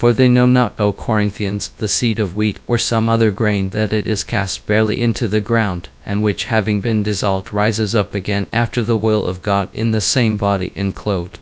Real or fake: fake